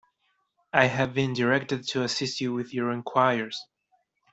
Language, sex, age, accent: English, male, 19-29, United States English